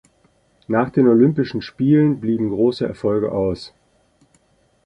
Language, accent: German, Deutschland Deutsch